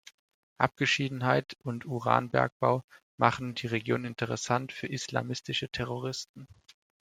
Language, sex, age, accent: German, male, 19-29, Deutschland Deutsch